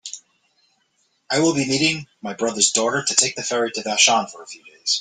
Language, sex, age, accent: English, male, 40-49, United States English